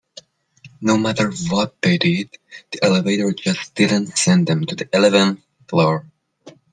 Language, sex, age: English, male, under 19